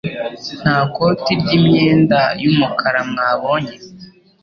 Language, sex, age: Kinyarwanda, male, under 19